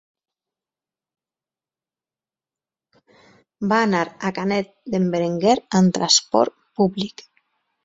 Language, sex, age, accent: Catalan, female, 40-49, valencià